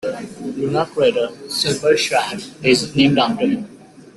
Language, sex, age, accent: English, male, 19-29, United States English